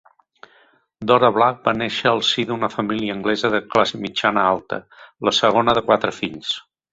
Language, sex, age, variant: Catalan, male, 60-69, Central